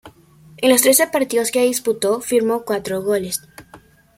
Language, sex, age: Spanish, female, 19-29